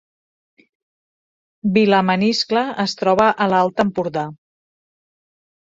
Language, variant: Catalan, Central